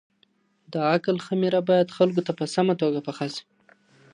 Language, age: Pashto, 19-29